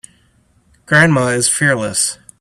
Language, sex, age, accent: English, male, 19-29, United States English